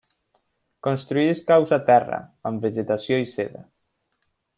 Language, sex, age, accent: Catalan, male, under 19, valencià